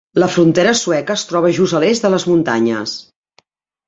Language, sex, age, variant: Catalan, female, 50-59, Central